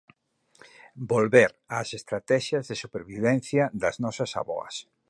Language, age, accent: Galician, 50-59, Central (gheada)